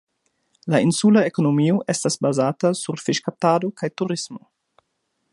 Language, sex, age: Esperanto, male, 30-39